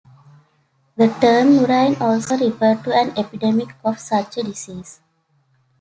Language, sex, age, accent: English, female, 19-29, United States English